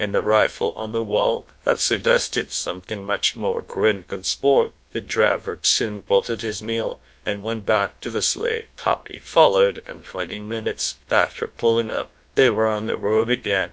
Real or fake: fake